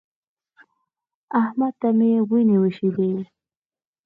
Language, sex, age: Pashto, female, 19-29